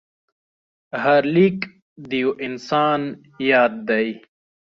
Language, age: Pashto, 19-29